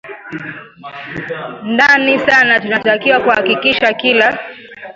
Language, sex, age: Swahili, female, 19-29